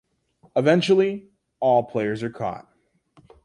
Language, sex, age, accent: English, male, under 19, United States English